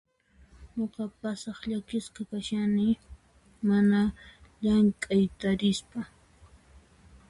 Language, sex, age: Puno Quechua, female, 19-29